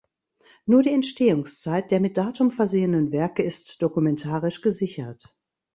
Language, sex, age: German, female, 60-69